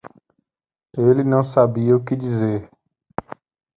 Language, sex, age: Portuguese, male, 19-29